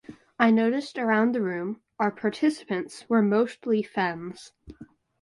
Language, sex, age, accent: English, male, under 19, United States English